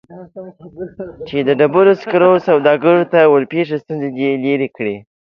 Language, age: Pashto, under 19